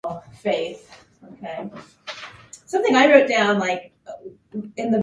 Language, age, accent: English, 19-29, United States English